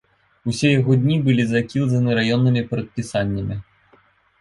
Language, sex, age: Belarusian, male, 19-29